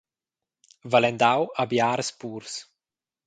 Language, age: Romansh, 30-39